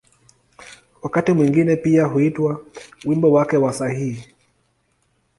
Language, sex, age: Swahili, male, 30-39